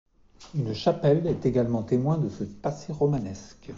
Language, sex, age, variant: French, male, 40-49, Français de métropole